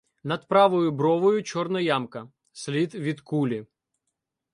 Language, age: Ukrainian, 19-29